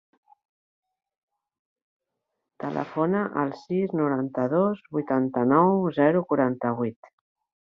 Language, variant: Catalan, Central